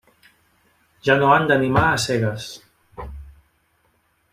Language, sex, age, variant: Catalan, male, 30-39, Central